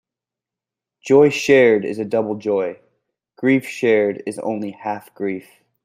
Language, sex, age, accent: English, male, 19-29, United States English